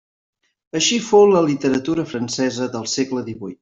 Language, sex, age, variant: Catalan, male, 19-29, Central